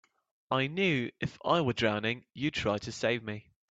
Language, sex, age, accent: English, male, 19-29, England English